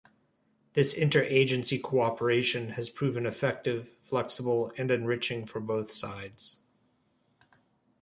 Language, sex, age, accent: English, male, 30-39, United States English